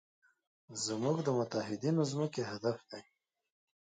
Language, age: Pashto, 30-39